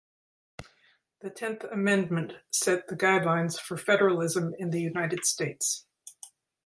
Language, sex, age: English, female, 60-69